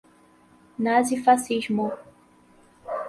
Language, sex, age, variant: Portuguese, female, 19-29, Portuguese (Brasil)